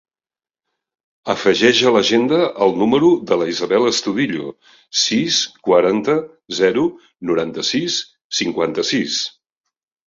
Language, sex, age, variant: Catalan, male, 50-59, Central